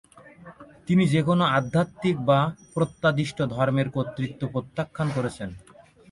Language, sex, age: Bengali, male, 19-29